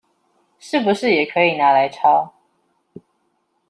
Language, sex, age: Chinese, female, 19-29